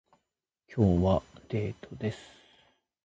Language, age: Japanese, 30-39